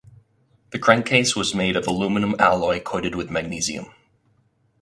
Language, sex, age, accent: English, male, 30-39, United States English